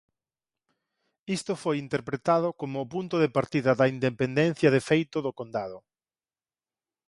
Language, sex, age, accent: Galician, male, 40-49, Normativo (estándar)